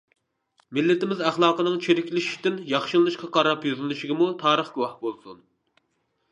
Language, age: Uyghur, 30-39